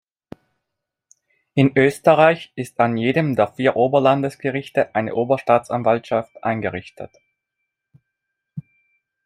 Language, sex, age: German, male, 30-39